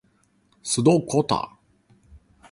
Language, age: Cantonese, 19-29